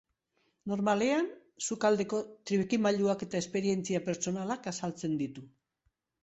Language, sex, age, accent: Basque, female, 70-79, Mendebalekoa (Araba, Bizkaia, Gipuzkoako mendebaleko herri batzuk)